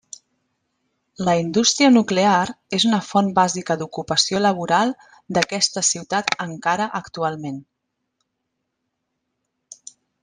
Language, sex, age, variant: Catalan, female, 40-49, Central